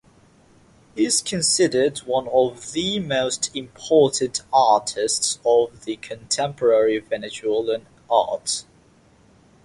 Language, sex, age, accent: English, male, under 19, England English; India and South Asia (India, Pakistan, Sri Lanka)